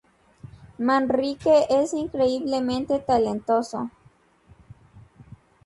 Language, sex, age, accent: Spanish, female, 19-29, México